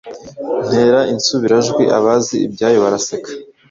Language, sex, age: Kinyarwanda, male, 19-29